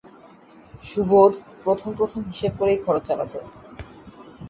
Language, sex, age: Bengali, female, 19-29